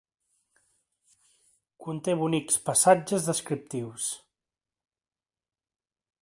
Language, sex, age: Catalan, male, 30-39